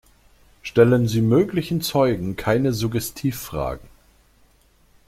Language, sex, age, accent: German, male, 30-39, Deutschland Deutsch